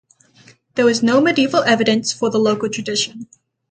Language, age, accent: English, under 19, United States English